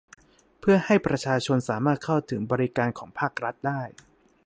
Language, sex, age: Thai, male, 19-29